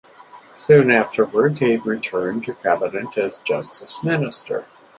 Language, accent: English, United States English